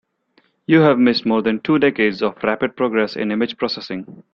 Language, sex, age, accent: English, male, 19-29, India and South Asia (India, Pakistan, Sri Lanka)